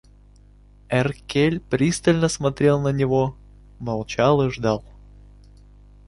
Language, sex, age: Russian, male, 19-29